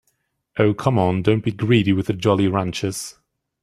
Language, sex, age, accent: English, male, 19-29, England English